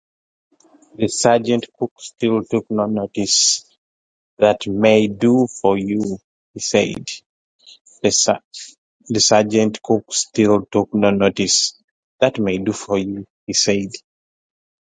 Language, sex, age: English, female, 19-29